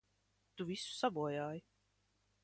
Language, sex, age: Latvian, female, 30-39